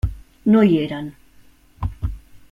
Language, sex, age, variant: Catalan, female, 40-49, Central